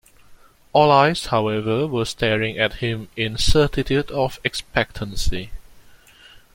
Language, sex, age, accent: English, male, 19-29, Singaporean English